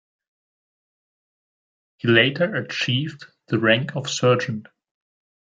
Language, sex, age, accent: English, male, 19-29, England English